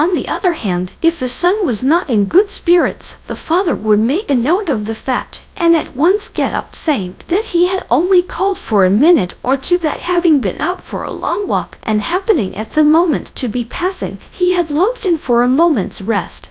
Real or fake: fake